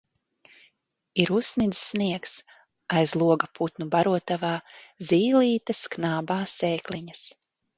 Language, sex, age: Latvian, female, 30-39